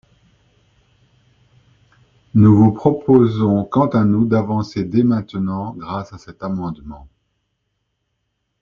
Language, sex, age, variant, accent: French, male, 50-59, Français d'Europe, Français de Belgique